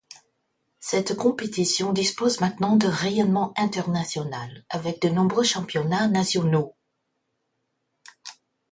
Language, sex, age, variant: French, female, 50-59, Français de métropole